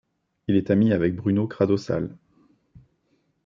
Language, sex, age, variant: French, male, 40-49, Français de métropole